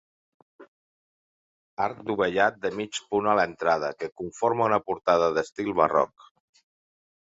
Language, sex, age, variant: Catalan, male, 50-59, Central